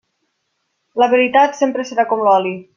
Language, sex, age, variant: Catalan, female, 19-29, Nord-Occidental